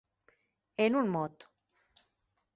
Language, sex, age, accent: Catalan, female, 40-49, valencià; Tortosí